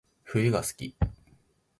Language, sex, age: Japanese, male, 19-29